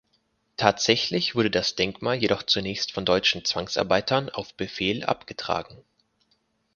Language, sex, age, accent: German, male, 19-29, Deutschland Deutsch